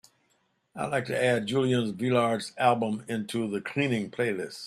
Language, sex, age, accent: English, male, 70-79, United States English